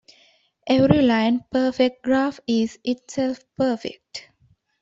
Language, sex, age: English, female, 19-29